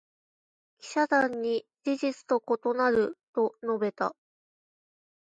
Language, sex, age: Japanese, female, 19-29